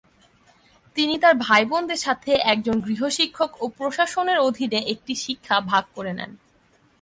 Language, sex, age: Bengali, female, under 19